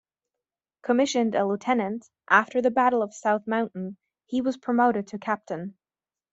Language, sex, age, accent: English, female, 19-29, United States English